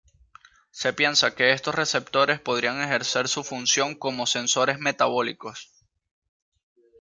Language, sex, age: Spanish, male, 19-29